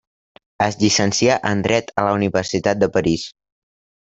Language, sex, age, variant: Catalan, male, under 19, Central